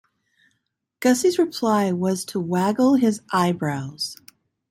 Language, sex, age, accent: English, female, 50-59, United States English